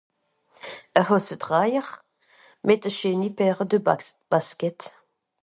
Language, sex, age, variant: French, female, 30-39, Français de métropole